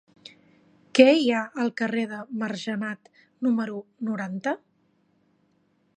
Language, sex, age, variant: Catalan, female, 30-39, Central